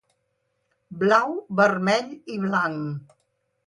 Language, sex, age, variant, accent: Catalan, female, 60-69, Central, central